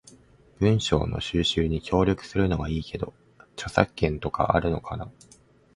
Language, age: Japanese, 19-29